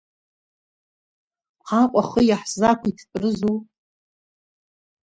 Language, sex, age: Abkhazian, female, 40-49